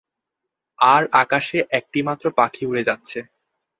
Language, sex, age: Bengali, male, 19-29